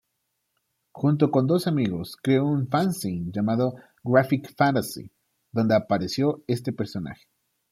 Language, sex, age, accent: Spanish, male, 30-39, México